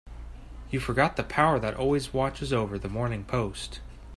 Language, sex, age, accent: English, male, 19-29, United States English